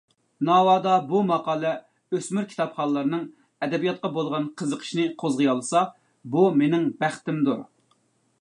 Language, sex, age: Uyghur, male, 30-39